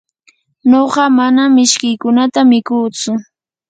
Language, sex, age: Yanahuanca Pasco Quechua, female, 19-29